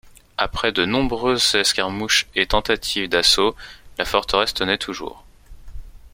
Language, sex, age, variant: French, male, 30-39, Français de métropole